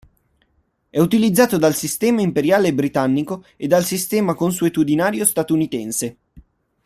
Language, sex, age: Italian, male, 19-29